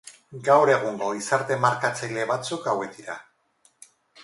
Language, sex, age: Basque, female, 50-59